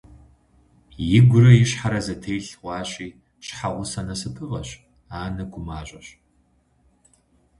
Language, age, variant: Kabardian, 30-39, Адыгэбзэ (Къэбэрдей, Кирил, псоми зэдай)